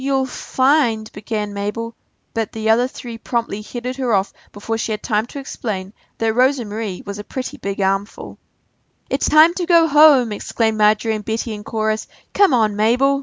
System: none